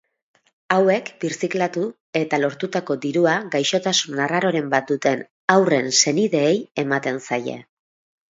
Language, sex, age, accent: Basque, female, 30-39, Mendebalekoa (Araba, Bizkaia, Gipuzkoako mendebaleko herri batzuk)